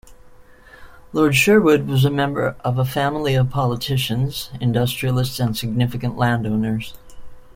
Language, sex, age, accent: English, female, 60-69, United States English